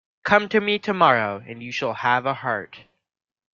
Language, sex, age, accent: English, male, under 19, United States English